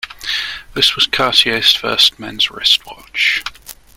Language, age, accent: English, 19-29, England English